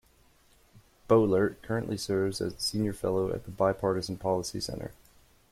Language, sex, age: English, male, 30-39